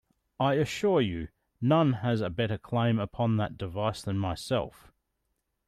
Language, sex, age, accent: English, male, 30-39, Australian English